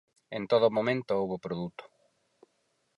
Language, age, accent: Galician, 40-49, Normativo (estándar); Neofalante